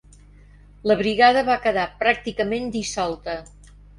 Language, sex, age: Catalan, female, 70-79